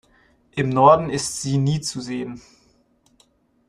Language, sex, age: German, male, 19-29